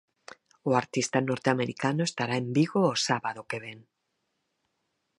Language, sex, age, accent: Galician, female, 50-59, Normativo (estándar)